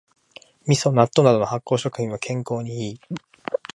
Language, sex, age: Japanese, male, 19-29